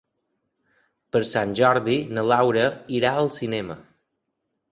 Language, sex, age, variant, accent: Catalan, male, 30-39, Balear, mallorquí